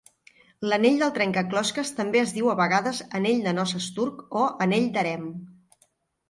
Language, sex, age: Catalan, female, 40-49